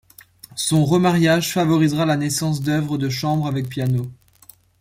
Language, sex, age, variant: French, male, under 19, Français de métropole